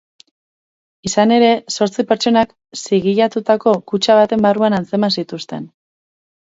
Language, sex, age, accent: Basque, female, 19-29, Mendebalekoa (Araba, Bizkaia, Gipuzkoako mendebaleko herri batzuk)